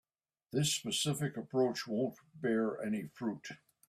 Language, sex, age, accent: English, male, 70-79, Canadian English